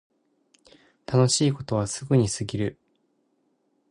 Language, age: Japanese, 19-29